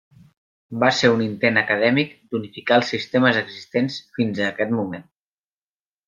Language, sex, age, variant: Catalan, male, under 19, Central